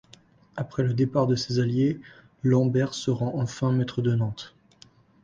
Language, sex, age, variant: French, male, 30-39, Français de métropole